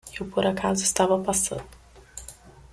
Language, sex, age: Portuguese, female, 19-29